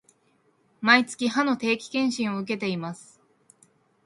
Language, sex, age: Japanese, female, 19-29